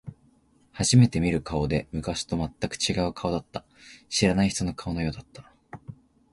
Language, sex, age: Japanese, male, 19-29